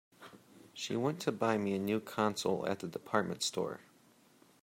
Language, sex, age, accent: English, male, 19-29, United States English